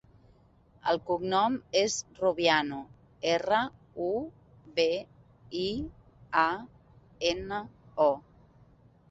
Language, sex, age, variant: Catalan, female, 40-49, Nord-Occidental